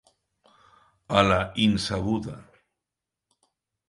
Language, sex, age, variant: Catalan, male, 60-69, Central